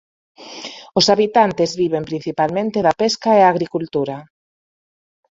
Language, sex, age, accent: Galician, female, 30-39, Normativo (estándar)